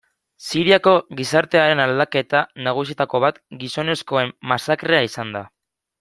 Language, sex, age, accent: Basque, male, 19-29, Mendebalekoa (Araba, Bizkaia, Gipuzkoako mendebaleko herri batzuk)